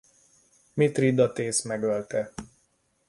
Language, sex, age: Hungarian, male, 50-59